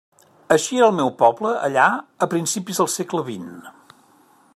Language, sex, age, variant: Catalan, male, 50-59, Central